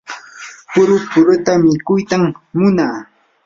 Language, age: Yanahuanca Pasco Quechua, 19-29